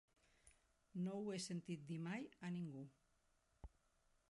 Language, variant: Catalan, Central